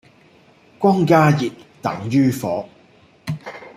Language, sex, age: Cantonese, male, 30-39